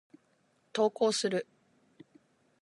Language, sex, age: Japanese, female, 19-29